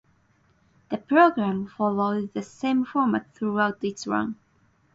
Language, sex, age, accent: English, female, 19-29, United States English